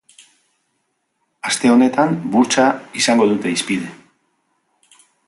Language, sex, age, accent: Basque, male, 50-59, Mendebalekoa (Araba, Bizkaia, Gipuzkoako mendebaleko herri batzuk)